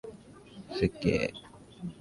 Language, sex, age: Japanese, male, 19-29